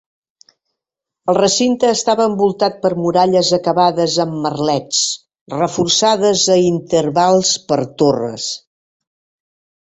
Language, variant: Catalan, Septentrional